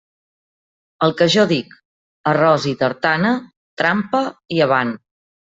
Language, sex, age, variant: Catalan, female, 50-59, Central